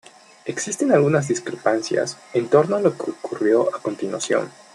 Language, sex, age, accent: Spanish, male, under 19, Andino-Pacífico: Colombia, Perú, Ecuador, oeste de Bolivia y Venezuela andina